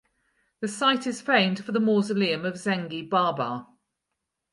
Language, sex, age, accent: English, female, 50-59, Welsh English